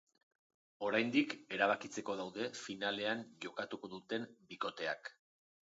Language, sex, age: Basque, male, 40-49